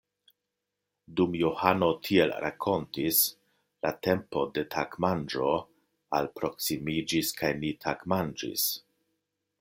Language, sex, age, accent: Esperanto, male, 50-59, Internacia